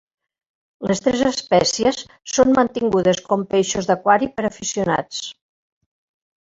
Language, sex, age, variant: Catalan, female, 60-69, Central